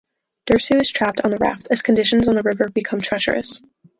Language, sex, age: English, female, 19-29